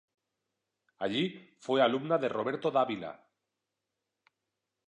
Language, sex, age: Spanish, male, 40-49